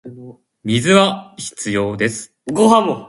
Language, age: Japanese, 19-29